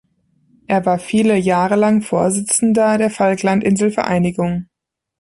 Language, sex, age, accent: German, female, 19-29, Deutschland Deutsch